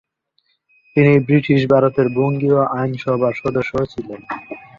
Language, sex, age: Bengali, male, 19-29